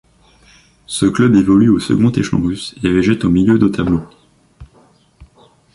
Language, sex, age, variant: French, male, under 19, Français de métropole